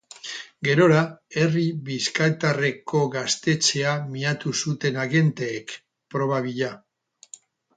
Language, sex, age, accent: Basque, male, 60-69, Erdialdekoa edo Nafarra (Gipuzkoa, Nafarroa)